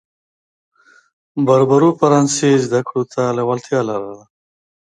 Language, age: Pashto, 30-39